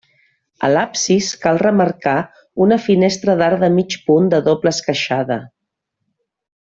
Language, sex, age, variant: Catalan, female, 40-49, Central